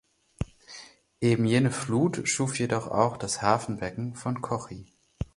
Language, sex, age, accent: German, male, 30-39, Deutschland Deutsch